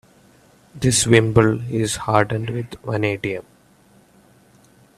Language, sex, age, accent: English, male, 19-29, India and South Asia (India, Pakistan, Sri Lanka)